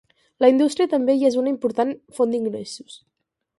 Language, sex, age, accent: Catalan, female, under 19, gironí